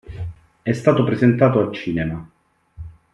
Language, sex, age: Italian, male, 30-39